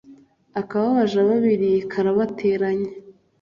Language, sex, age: Kinyarwanda, female, 19-29